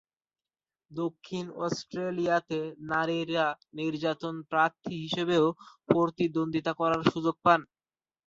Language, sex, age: Bengali, male, under 19